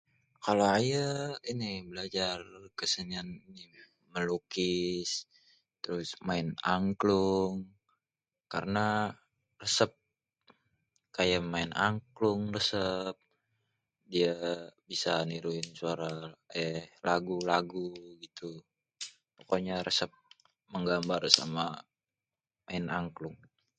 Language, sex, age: Betawi, male, 19-29